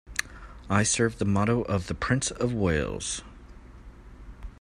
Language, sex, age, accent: English, male, 30-39, United States English